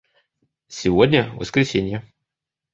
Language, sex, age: Russian, male, 19-29